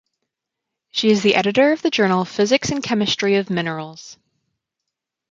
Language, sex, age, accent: English, female, 30-39, United States English